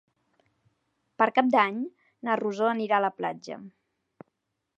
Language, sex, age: Catalan, female, 19-29